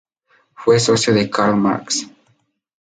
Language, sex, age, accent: Spanish, male, 19-29, México